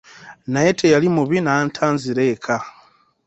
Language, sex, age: Ganda, male, 30-39